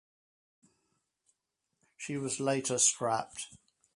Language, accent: English, England English